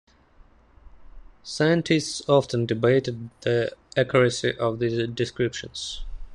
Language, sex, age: English, male, 19-29